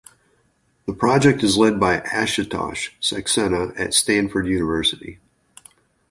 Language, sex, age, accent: English, male, 50-59, United States English